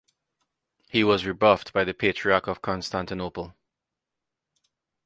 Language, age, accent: English, 30-39, West Indies and Bermuda (Bahamas, Bermuda, Jamaica, Trinidad)